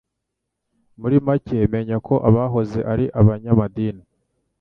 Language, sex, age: Kinyarwanda, male, 19-29